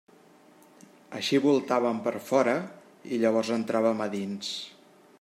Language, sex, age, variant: Catalan, male, 40-49, Central